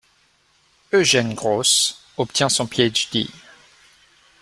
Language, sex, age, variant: French, male, 30-39, Français de métropole